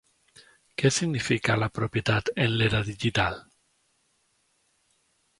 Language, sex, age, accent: Catalan, male, 30-39, valencià